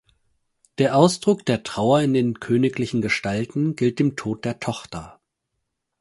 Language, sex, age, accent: German, male, 30-39, Deutschland Deutsch